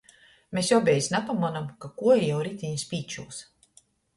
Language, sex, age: Latgalian, female, 40-49